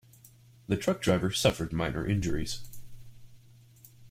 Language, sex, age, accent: English, male, 19-29, United States English